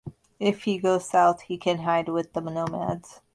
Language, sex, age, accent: English, female, 19-29, United States English